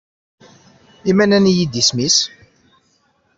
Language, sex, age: Kabyle, male, 30-39